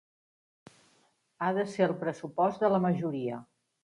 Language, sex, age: Catalan, female, 50-59